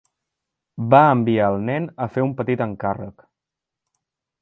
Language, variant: Catalan, Central